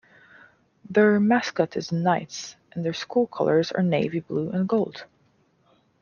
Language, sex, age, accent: English, female, 19-29, Canadian English